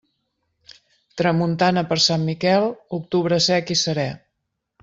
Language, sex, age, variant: Catalan, female, 50-59, Central